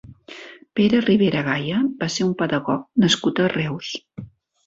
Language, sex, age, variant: Catalan, female, 60-69, Central